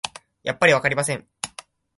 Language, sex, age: Japanese, male, 19-29